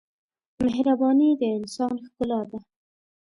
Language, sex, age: Pashto, female, 19-29